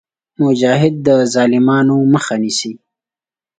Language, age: Pashto, 19-29